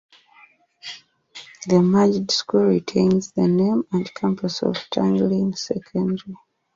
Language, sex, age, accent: English, female, 30-39, England English